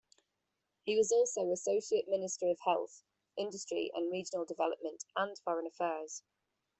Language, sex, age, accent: English, female, 30-39, England English